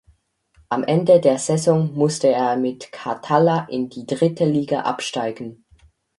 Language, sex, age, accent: German, male, under 19, Schweizerdeutsch